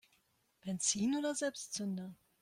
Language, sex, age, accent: German, female, 50-59, Deutschland Deutsch